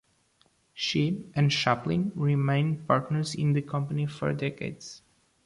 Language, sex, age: English, male, 19-29